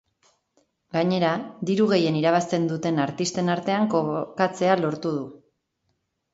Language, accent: Basque, Erdialdekoa edo Nafarra (Gipuzkoa, Nafarroa)